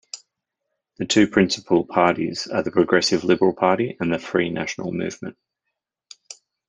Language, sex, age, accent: English, male, 40-49, Australian English